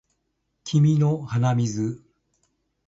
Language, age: Japanese, 70-79